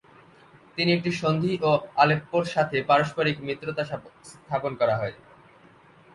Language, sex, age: Bengali, male, under 19